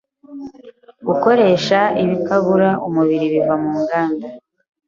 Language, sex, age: Kinyarwanda, female, 19-29